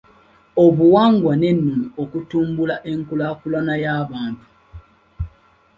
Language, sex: Ganda, male